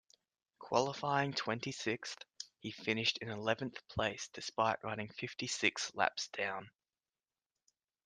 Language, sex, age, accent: English, male, 19-29, Australian English